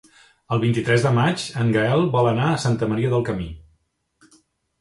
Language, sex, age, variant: Catalan, male, 40-49, Central